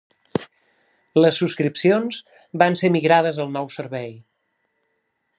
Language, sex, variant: Catalan, male, Central